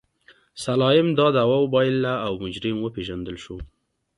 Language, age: Pashto, 19-29